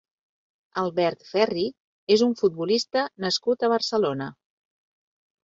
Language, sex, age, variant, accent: Catalan, female, 40-49, Central, central